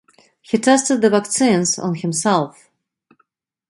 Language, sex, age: English, female, 50-59